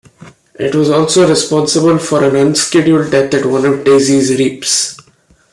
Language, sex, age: English, male, 19-29